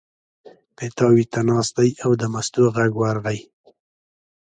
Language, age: Pashto, 19-29